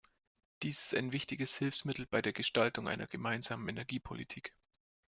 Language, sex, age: German, male, 19-29